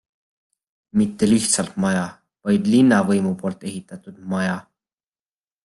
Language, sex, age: Estonian, male, 19-29